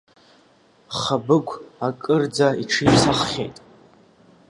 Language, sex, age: Abkhazian, female, 30-39